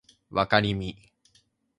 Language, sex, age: Japanese, male, 19-29